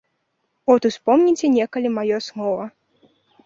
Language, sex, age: Belarusian, female, under 19